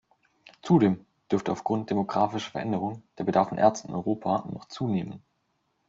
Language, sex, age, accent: German, male, 19-29, Deutschland Deutsch